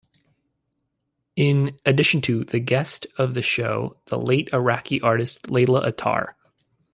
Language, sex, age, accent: English, male, 19-29, United States English